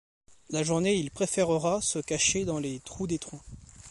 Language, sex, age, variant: French, male, 19-29, Français de métropole